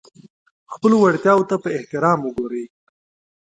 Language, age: Pashto, 19-29